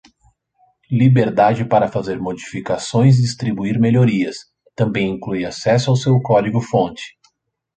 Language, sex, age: Portuguese, male, 30-39